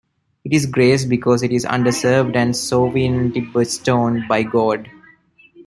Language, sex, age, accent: English, male, 19-29, India and South Asia (India, Pakistan, Sri Lanka)